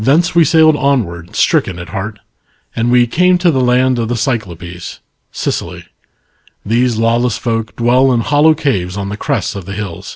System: none